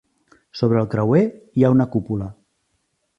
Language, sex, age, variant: Catalan, male, 40-49, Central